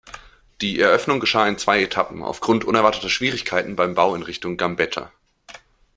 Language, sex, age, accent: German, male, 19-29, Deutschland Deutsch